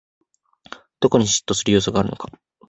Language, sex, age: Japanese, male, 19-29